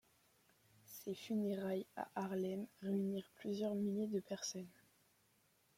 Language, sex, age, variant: French, female, under 19, Français de métropole